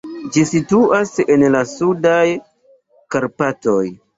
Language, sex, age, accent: Esperanto, male, 30-39, Internacia